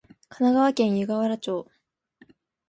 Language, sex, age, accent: Japanese, female, under 19, 標準語